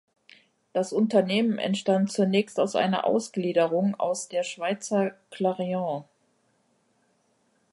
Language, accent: German, Deutschland Deutsch